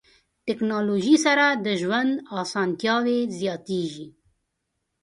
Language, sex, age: Pashto, female, 40-49